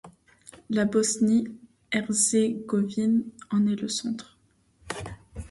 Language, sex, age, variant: French, male, 40-49, Français de métropole